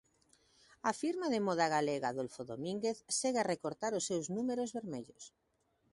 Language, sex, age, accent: Galician, female, 30-39, Normativo (estándar)